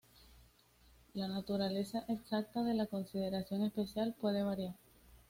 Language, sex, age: Spanish, female, 19-29